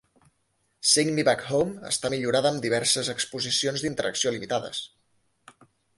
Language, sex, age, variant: Catalan, male, 30-39, Central